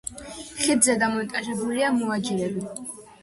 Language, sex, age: Georgian, female, 60-69